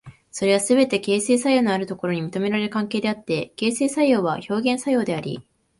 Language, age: Japanese, 19-29